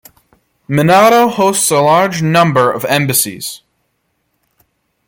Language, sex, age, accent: English, male, under 19, United States English